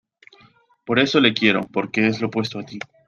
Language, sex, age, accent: Spanish, male, 19-29, Andino-Pacífico: Colombia, Perú, Ecuador, oeste de Bolivia y Venezuela andina